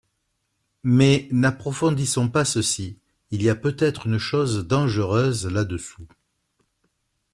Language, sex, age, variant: French, male, 50-59, Français de métropole